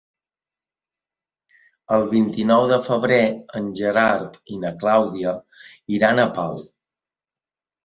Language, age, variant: Catalan, 19-29, Balear